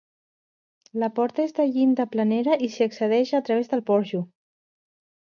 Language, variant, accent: Catalan, Central, central